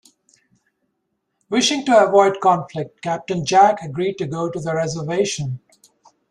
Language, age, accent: English, 50-59, United States English